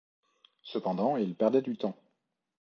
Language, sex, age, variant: French, male, 30-39, Français de métropole